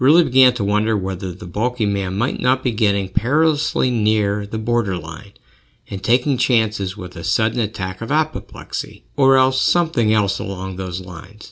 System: none